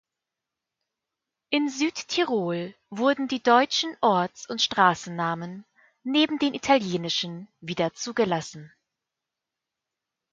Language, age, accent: German, 19-29, Deutschland Deutsch